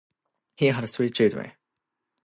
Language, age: English, 19-29